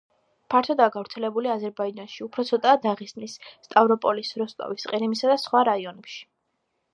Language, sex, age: Georgian, female, under 19